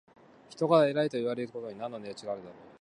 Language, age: Japanese, 30-39